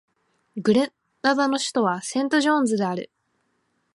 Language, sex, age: Japanese, female, under 19